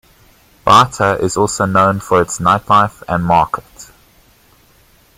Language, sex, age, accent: English, male, 19-29, Southern African (South Africa, Zimbabwe, Namibia)